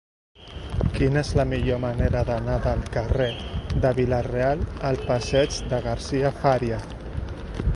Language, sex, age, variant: Catalan, male, 40-49, Central